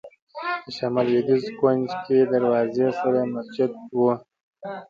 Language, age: Pashto, 30-39